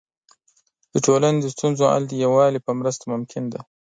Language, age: Pashto, 19-29